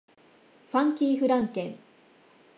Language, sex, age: Japanese, female, 30-39